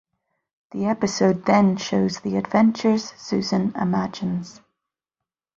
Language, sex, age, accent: English, female, 30-39, Northern Irish; yorkshire